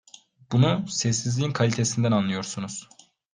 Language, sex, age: Turkish, male, 19-29